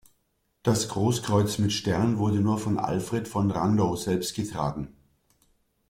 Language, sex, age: German, male, 50-59